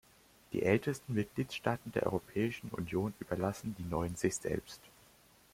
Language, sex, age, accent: German, male, under 19, Deutschland Deutsch